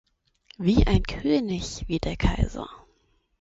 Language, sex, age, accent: German, female, 19-29, Deutschland Deutsch